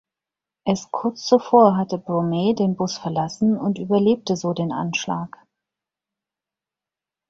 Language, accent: German, Deutschland Deutsch